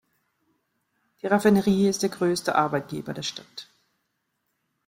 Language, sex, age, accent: German, female, 40-49, Deutschland Deutsch